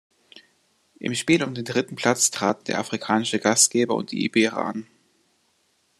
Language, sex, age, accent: German, male, 30-39, Deutschland Deutsch